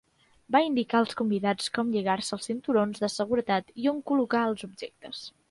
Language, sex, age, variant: Catalan, female, 19-29, Central